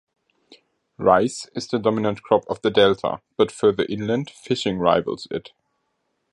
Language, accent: English, Australian English